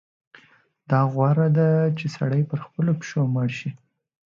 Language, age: Pashto, 19-29